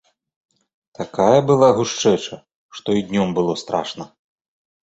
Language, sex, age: Belarusian, male, 40-49